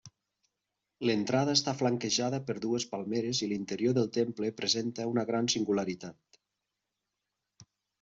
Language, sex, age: Catalan, male, 40-49